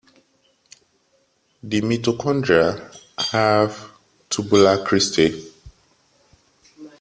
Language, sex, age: English, male, 30-39